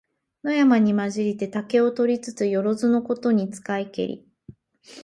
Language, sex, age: Japanese, female, 40-49